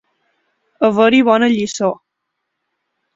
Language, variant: Catalan, Balear